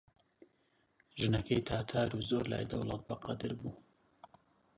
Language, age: Central Kurdish, 30-39